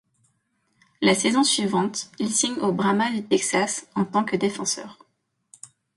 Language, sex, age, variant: French, female, 19-29, Français de métropole